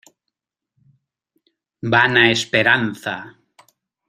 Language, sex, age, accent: Spanish, male, 30-39, España: Norte peninsular (Asturias, Castilla y León, Cantabria, País Vasco, Navarra, Aragón, La Rioja, Guadalajara, Cuenca)